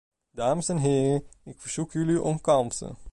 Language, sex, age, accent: Dutch, male, 19-29, Nederlands Nederlands